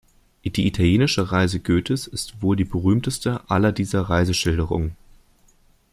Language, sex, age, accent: German, male, 19-29, Deutschland Deutsch